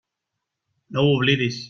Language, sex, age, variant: Catalan, male, 30-39, Central